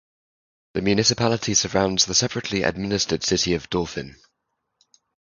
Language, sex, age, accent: English, male, 19-29, England English